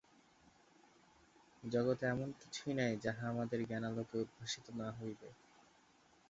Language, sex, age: Bengali, male, 19-29